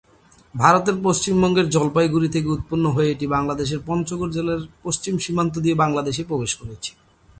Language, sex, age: Bengali, male, 30-39